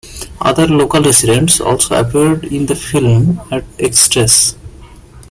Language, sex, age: English, male, 19-29